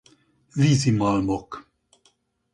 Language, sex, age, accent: Hungarian, male, 70-79, budapesti